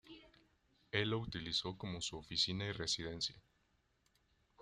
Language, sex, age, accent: Spanish, male, 19-29, México